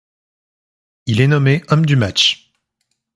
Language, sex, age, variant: French, male, 30-39, Français de métropole